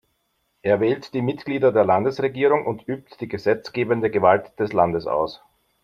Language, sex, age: German, male, 50-59